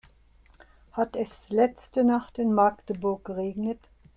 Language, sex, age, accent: German, female, 70-79, Deutschland Deutsch